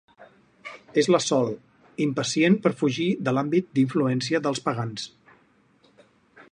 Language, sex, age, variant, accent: Catalan, male, 40-49, Central, central